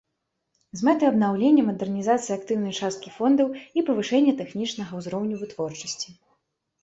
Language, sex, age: Belarusian, female, 19-29